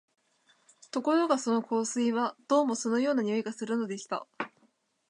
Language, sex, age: Japanese, female, 19-29